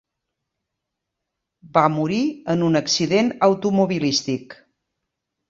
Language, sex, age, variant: Catalan, female, 60-69, Central